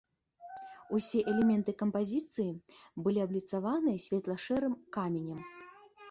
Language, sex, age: Belarusian, female, 19-29